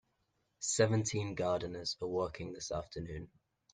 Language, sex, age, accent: English, male, under 19, England English